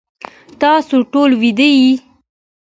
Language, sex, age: Pashto, female, 19-29